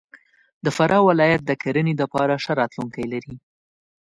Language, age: Pashto, 19-29